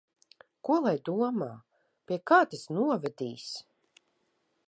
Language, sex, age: Latvian, female, 40-49